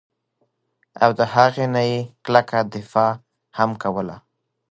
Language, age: Pashto, 30-39